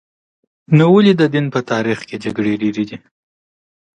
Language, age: Pashto, 19-29